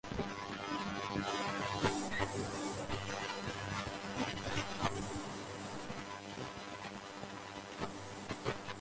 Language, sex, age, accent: English, male, 19-29, England English